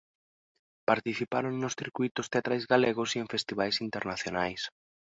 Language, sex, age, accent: Galician, male, 19-29, Normativo (estándar)